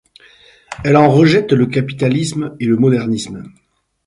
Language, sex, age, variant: French, male, 50-59, Français de métropole